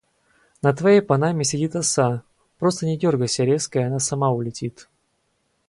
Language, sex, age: Russian, male, 19-29